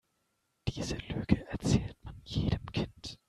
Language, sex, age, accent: German, male, 19-29, Deutschland Deutsch